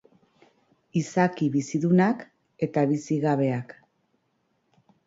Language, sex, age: Basque, female, 40-49